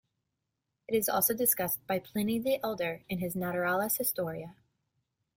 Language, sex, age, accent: English, female, 30-39, United States English